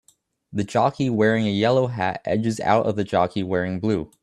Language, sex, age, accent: English, male, 19-29, United States English